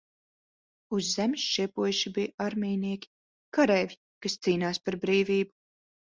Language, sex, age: Latvian, female, 30-39